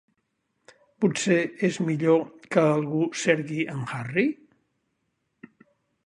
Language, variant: Catalan, Central